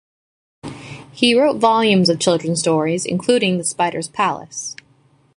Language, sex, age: English, female, 19-29